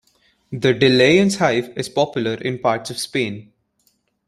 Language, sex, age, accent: English, male, under 19, India and South Asia (India, Pakistan, Sri Lanka)